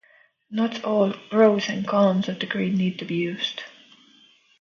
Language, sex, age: English, female, 19-29